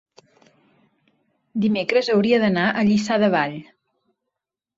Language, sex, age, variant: Catalan, female, 40-49, Central